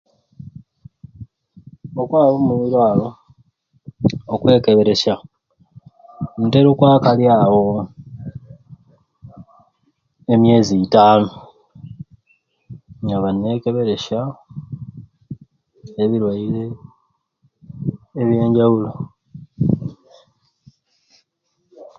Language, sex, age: Ruuli, male, 30-39